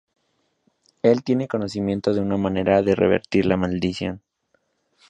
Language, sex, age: Spanish, male, 19-29